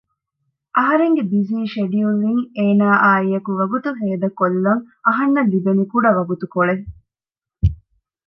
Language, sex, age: Divehi, female, 30-39